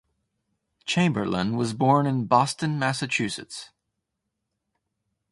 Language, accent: English, United States English